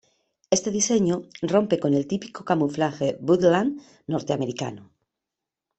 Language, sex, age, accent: Spanish, female, 50-59, España: Norte peninsular (Asturias, Castilla y León, Cantabria, País Vasco, Navarra, Aragón, La Rioja, Guadalajara, Cuenca)